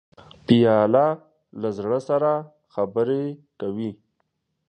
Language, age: Pashto, 19-29